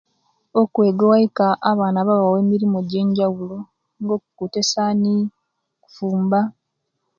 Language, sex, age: Kenyi, female, 19-29